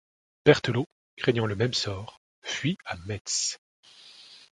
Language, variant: French, Français de métropole